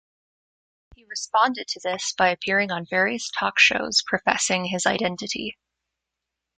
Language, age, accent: English, 19-29, United States English